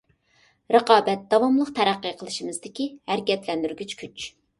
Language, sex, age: Uyghur, female, 30-39